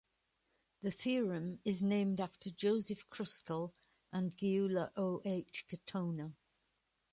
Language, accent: English, England English